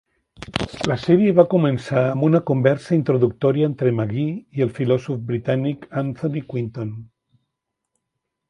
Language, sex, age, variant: Catalan, male, 50-59, Central